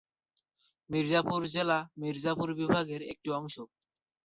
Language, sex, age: Bengali, male, under 19